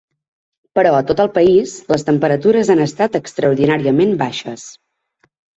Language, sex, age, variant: Catalan, female, 30-39, Central